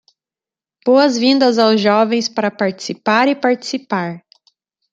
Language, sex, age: Portuguese, female, 30-39